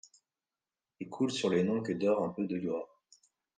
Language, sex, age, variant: French, male, 30-39, Français de métropole